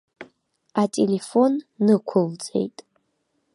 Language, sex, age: Abkhazian, female, under 19